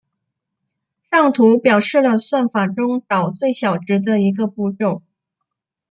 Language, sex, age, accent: Chinese, female, 19-29, 出生地：广东省